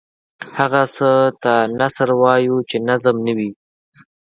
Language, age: Pashto, under 19